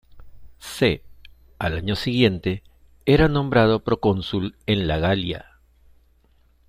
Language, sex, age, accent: Spanish, male, 50-59, Andino-Pacífico: Colombia, Perú, Ecuador, oeste de Bolivia y Venezuela andina